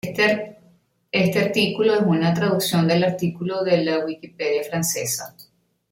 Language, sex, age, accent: Spanish, female, 40-49, Caribe: Cuba, Venezuela, Puerto Rico, República Dominicana, Panamá, Colombia caribeña, México caribeño, Costa del golfo de México